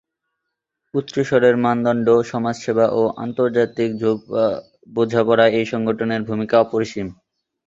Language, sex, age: Bengali, male, under 19